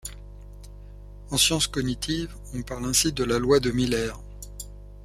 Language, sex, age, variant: French, male, 60-69, Français de métropole